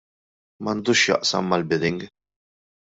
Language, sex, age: Maltese, male, 19-29